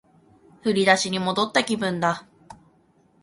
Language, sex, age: Japanese, female, 19-29